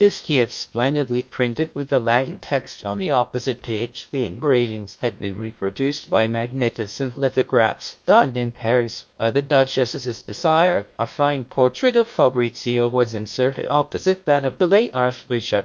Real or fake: fake